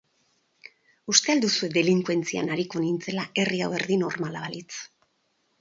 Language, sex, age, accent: Basque, female, 50-59, Erdialdekoa edo Nafarra (Gipuzkoa, Nafarroa)